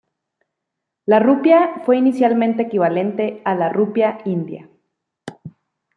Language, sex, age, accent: Spanish, female, 30-39, México